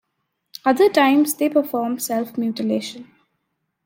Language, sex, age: English, female, under 19